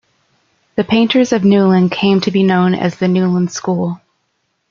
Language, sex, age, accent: English, female, 19-29, United States English